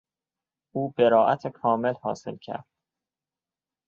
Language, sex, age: Persian, male, 19-29